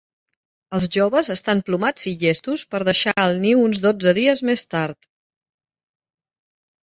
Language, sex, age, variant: Catalan, female, 30-39, Central